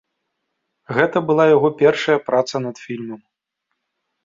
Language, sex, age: Belarusian, male, 40-49